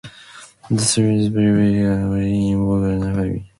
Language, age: English, 19-29